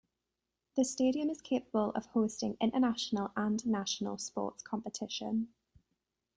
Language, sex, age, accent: English, female, 30-39, England English